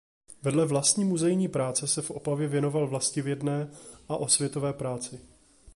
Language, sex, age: Czech, male, 30-39